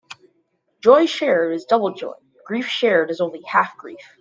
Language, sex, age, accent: English, male, under 19, United States English